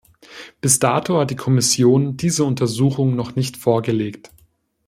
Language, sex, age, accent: German, male, 19-29, Deutschland Deutsch